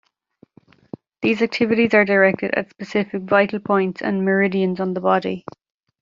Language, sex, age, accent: English, female, 19-29, Irish English